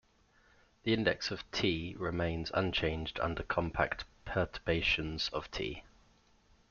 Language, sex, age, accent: English, male, 30-39, England English